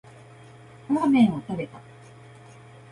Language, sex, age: Japanese, female, 19-29